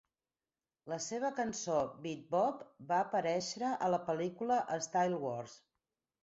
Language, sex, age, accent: Catalan, female, 40-49, gironí